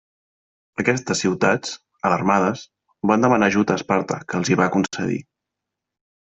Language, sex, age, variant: Catalan, male, 30-39, Central